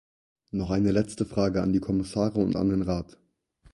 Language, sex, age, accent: German, male, 19-29, Deutschland Deutsch